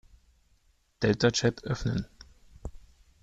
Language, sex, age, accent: German, male, 30-39, Deutschland Deutsch